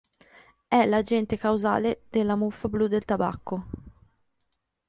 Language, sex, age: Italian, female, 30-39